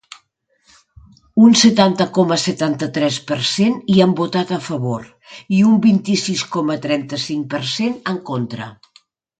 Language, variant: Catalan, Nord-Occidental